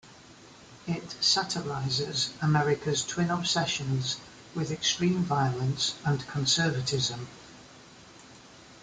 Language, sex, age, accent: English, male, 60-69, England English